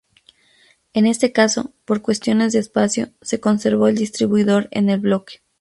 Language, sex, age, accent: Spanish, female, 30-39, México